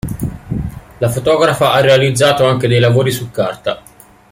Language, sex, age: Italian, male, 40-49